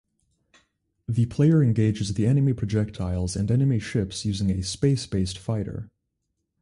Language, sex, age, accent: English, male, 19-29, United States English